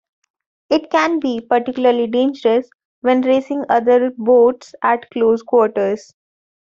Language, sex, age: English, female, 19-29